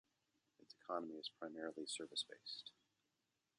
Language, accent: English, United States English